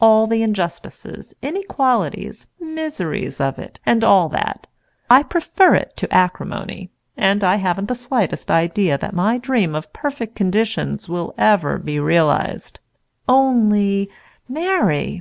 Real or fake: real